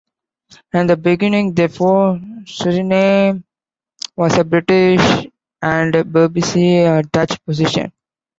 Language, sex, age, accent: English, male, 19-29, India and South Asia (India, Pakistan, Sri Lanka)